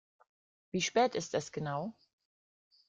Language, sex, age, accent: German, female, 40-49, Deutschland Deutsch